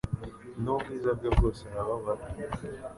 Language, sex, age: Kinyarwanda, male, 19-29